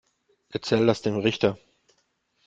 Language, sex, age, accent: German, male, 40-49, Deutschland Deutsch